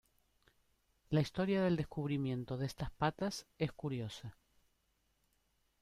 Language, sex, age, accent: Spanish, female, 50-59, Rioplatense: Argentina, Uruguay, este de Bolivia, Paraguay